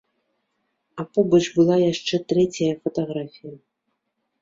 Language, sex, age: Belarusian, female, 40-49